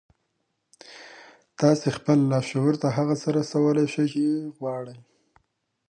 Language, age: Pashto, 19-29